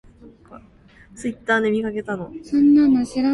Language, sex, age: Cantonese, female, 19-29